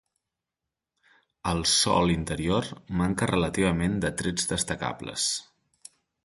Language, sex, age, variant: Catalan, male, 19-29, Central